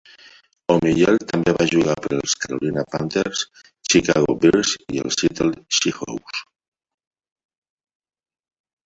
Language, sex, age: Catalan, male, 60-69